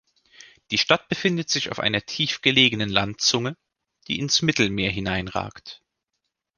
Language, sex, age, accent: German, male, 30-39, Deutschland Deutsch